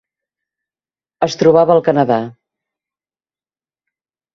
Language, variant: Catalan, Central